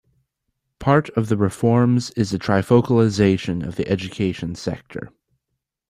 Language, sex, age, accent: English, male, under 19, United States English